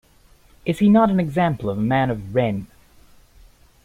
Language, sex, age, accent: English, male, 19-29, United States English